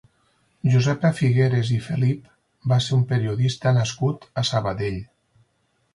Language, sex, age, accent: Catalan, male, 50-59, Lleidatà